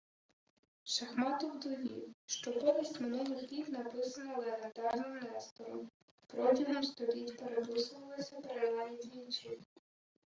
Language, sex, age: Ukrainian, female, 19-29